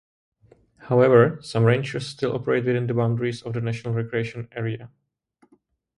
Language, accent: English, Czech